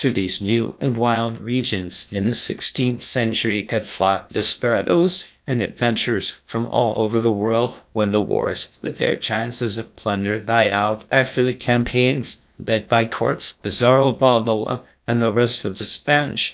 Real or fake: fake